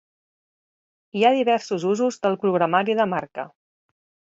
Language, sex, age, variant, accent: Catalan, female, 40-49, Central, central